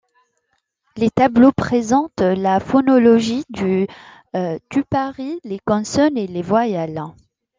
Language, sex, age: French, female, 19-29